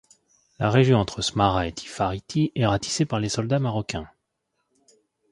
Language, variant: French, Français de métropole